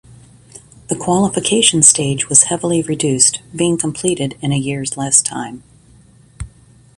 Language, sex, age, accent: English, female, 50-59, United States English